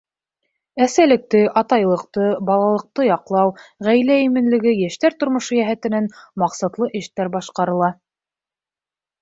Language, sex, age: Bashkir, female, 19-29